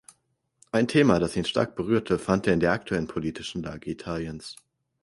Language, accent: German, Deutschland Deutsch